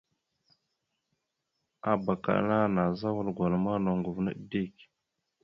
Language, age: Mada (Cameroon), 19-29